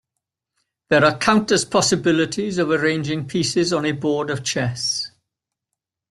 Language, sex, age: English, male, 80-89